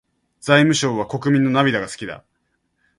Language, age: Japanese, 19-29